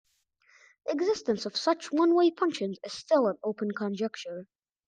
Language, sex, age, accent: English, male, under 19, United States English